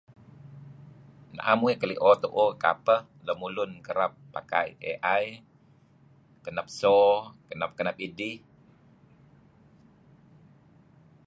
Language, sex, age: Kelabit, male, 50-59